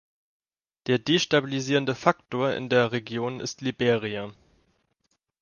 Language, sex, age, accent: German, male, 19-29, Deutschland Deutsch